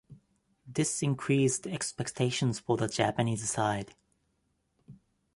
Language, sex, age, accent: English, male, 30-39, United States English